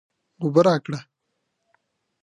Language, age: Pashto, 19-29